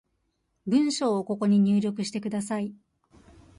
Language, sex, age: Japanese, female, 30-39